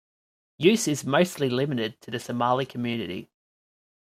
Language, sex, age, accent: English, male, 19-29, Australian English